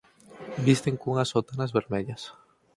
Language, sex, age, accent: Galician, male, 19-29, Normativo (estándar)